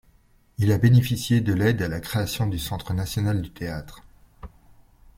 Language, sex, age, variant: French, male, 40-49, Français de métropole